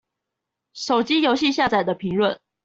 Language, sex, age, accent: Chinese, female, 19-29, 出生地：臺北市